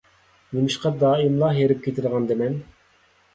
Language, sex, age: Uyghur, male, 30-39